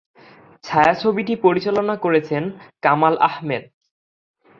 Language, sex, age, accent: Bengali, male, 19-29, Bangladeshi